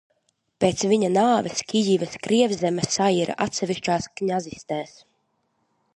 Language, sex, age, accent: Latvian, female, 19-29, Riga